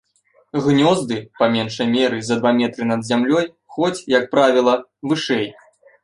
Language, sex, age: Belarusian, male, 19-29